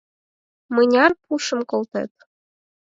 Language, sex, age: Mari, female, under 19